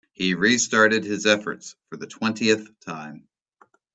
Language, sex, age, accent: English, male, 40-49, United States English